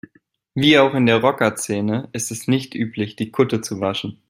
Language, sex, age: German, male, 19-29